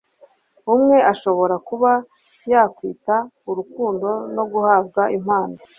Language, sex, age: Kinyarwanda, female, 30-39